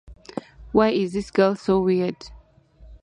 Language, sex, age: English, female, 30-39